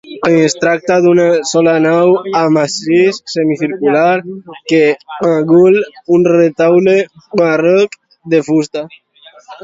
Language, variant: Catalan, Alacantí